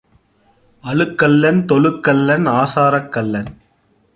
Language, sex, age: Tamil, male, 19-29